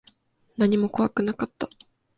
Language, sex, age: Japanese, female, 19-29